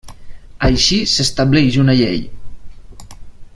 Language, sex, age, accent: Catalan, male, 30-39, valencià